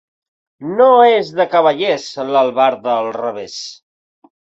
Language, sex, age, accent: Catalan, male, 40-49, Català central